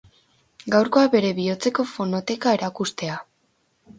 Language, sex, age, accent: Basque, female, under 19, Erdialdekoa edo Nafarra (Gipuzkoa, Nafarroa)